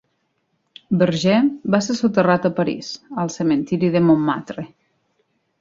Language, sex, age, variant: Catalan, female, 30-39, Nord-Occidental